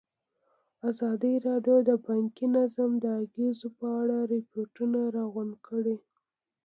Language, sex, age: Pashto, female, 19-29